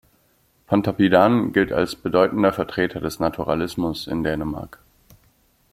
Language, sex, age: German, male, 19-29